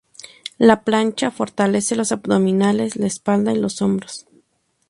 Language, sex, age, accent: Spanish, female, 19-29, México